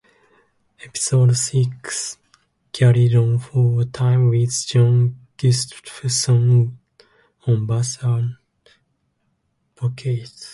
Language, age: English, 19-29